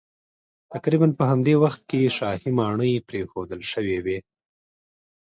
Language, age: Pashto, 30-39